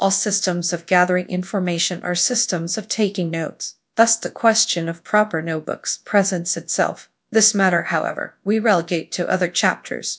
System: TTS, GradTTS